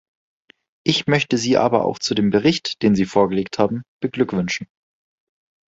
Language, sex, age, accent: German, male, 19-29, Deutschland Deutsch